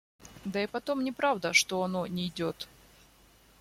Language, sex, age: Russian, female, 19-29